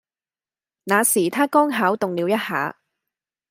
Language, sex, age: Cantonese, female, 19-29